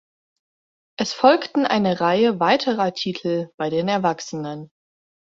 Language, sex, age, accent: German, female, 19-29, Deutschland Deutsch